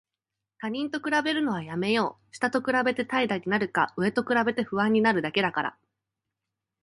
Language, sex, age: Japanese, female, 19-29